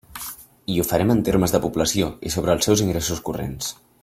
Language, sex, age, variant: Catalan, male, under 19, Central